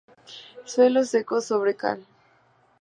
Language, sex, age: Spanish, female, 19-29